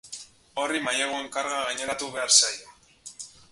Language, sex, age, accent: Basque, male, 19-29, Mendebalekoa (Araba, Bizkaia, Gipuzkoako mendebaleko herri batzuk)